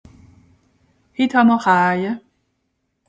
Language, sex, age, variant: Swiss German, female, 40-49, Nordniederàlemmànisch (Rishoffe, Zàwere, Bùsswìller, Hawenau, Brüemt, Stroossbùri, Molse, Dàmbàch, Schlettstàtt, Pfàlzbùri usw.)